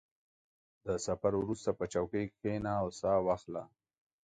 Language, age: Pashto, 30-39